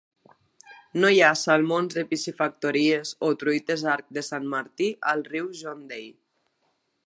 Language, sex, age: Catalan, female, 30-39